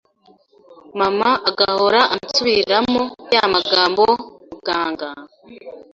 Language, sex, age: Kinyarwanda, female, 19-29